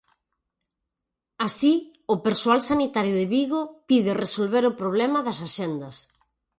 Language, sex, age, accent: Galician, female, 40-49, Atlántico (seseo e gheada)